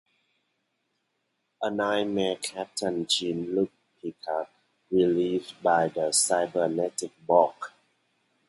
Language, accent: English, Australian English